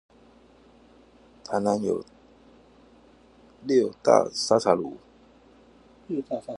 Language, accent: Chinese, 出生地：新北市